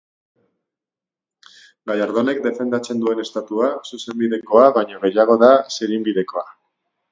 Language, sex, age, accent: Basque, male, 30-39, Mendebalekoa (Araba, Bizkaia, Gipuzkoako mendebaleko herri batzuk)